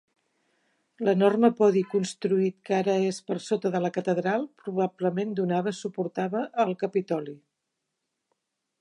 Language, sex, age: Catalan, female, 50-59